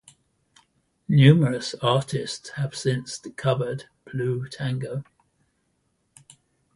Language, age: English, 80-89